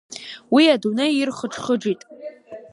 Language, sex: Abkhazian, female